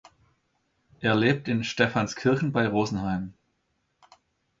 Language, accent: German, Deutschland Deutsch